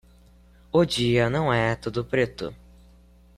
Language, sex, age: Portuguese, male, under 19